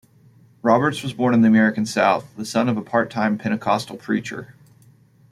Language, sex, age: English, male, 30-39